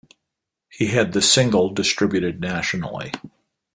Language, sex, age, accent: English, male, 60-69, United States English